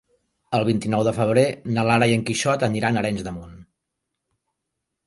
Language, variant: Catalan, Central